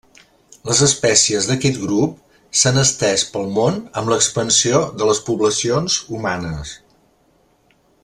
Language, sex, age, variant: Catalan, male, 60-69, Central